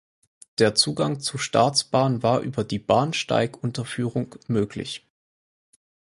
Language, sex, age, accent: German, male, 19-29, Deutschland Deutsch